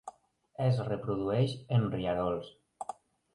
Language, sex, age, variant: Catalan, male, 40-49, Central